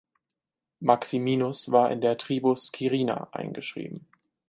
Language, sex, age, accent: German, male, 19-29, Deutschland Deutsch